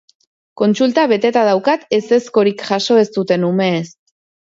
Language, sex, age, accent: Basque, female, 30-39, Erdialdekoa edo Nafarra (Gipuzkoa, Nafarroa)